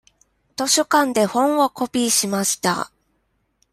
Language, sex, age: Japanese, female, 19-29